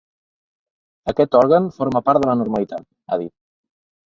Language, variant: Catalan, Central